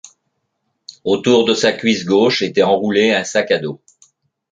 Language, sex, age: French, male, 60-69